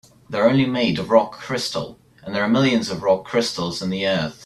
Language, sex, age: English, male, under 19